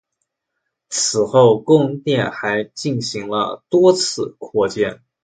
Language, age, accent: Chinese, 19-29, 出生地：江苏省